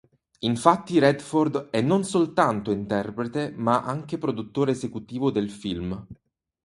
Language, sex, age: Italian, male, 30-39